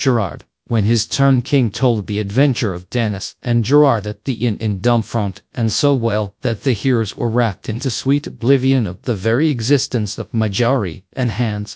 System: TTS, GradTTS